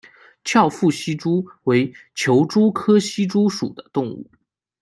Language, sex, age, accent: Chinese, male, 19-29, 出生地：江苏省